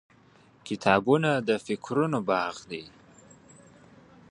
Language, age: Pashto, 19-29